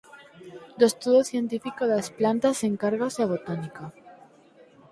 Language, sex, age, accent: Galician, female, under 19, Normativo (estándar)